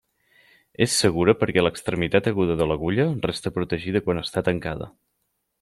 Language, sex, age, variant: Catalan, male, 30-39, Central